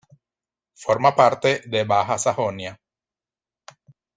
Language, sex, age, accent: Spanish, male, 40-49, Andino-Pacífico: Colombia, Perú, Ecuador, oeste de Bolivia y Venezuela andina